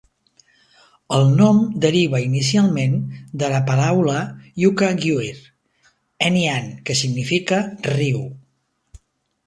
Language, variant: Catalan, Nord-Occidental